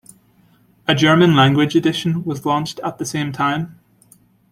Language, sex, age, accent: English, male, 19-29, Irish English